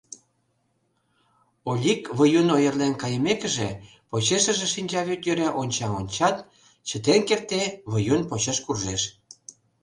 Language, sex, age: Mari, male, 50-59